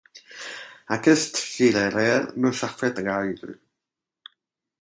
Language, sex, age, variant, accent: Catalan, male, 40-49, Alacantí, Barcelona